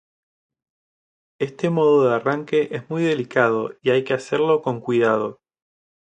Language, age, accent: Spanish, 30-39, Rioplatense: Argentina, Uruguay, este de Bolivia, Paraguay